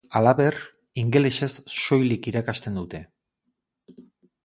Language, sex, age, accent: Basque, male, 40-49, Erdialdekoa edo Nafarra (Gipuzkoa, Nafarroa)